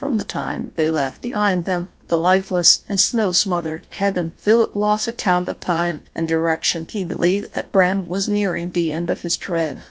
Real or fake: fake